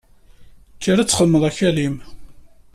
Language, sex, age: Kabyle, male, 40-49